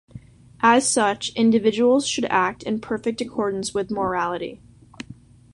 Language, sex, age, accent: English, female, under 19, United States English